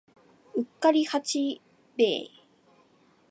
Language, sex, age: Japanese, female, 19-29